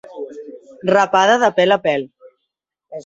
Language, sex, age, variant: Catalan, female, 30-39, Central